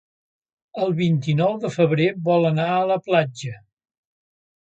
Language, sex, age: Catalan, male, 70-79